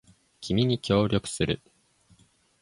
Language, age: Japanese, under 19